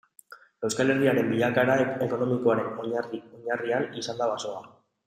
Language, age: Basque, 19-29